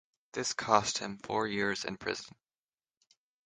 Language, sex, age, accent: English, male, under 19, United States English; Canadian English